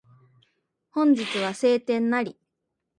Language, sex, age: Japanese, female, 19-29